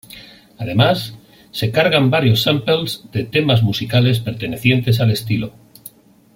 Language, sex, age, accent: Spanish, male, 50-59, España: Norte peninsular (Asturias, Castilla y León, Cantabria, País Vasco, Navarra, Aragón, La Rioja, Guadalajara, Cuenca)